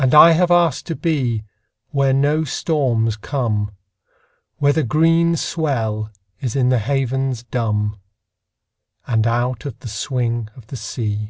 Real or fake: real